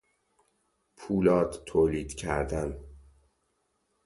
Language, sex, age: Persian, male, 30-39